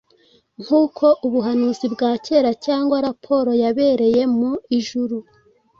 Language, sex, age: Kinyarwanda, female, 30-39